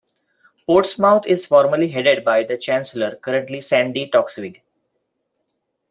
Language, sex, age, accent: English, male, 19-29, India and South Asia (India, Pakistan, Sri Lanka)